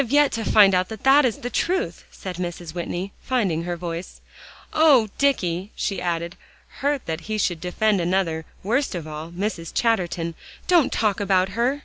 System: none